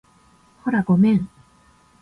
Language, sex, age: Japanese, female, 19-29